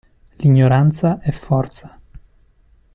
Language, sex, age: Italian, male, 30-39